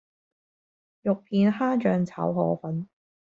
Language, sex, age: Cantonese, female, 30-39